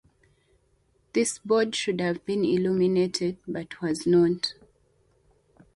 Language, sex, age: English, female, 30-39